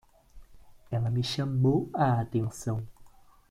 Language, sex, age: Portuguese, male, 30-39